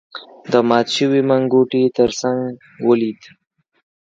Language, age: Pashto, under 19